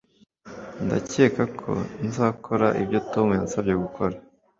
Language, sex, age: Kinyarwanda, female, 19-29